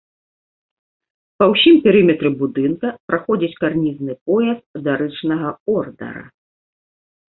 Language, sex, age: Belarusian, female, 40-49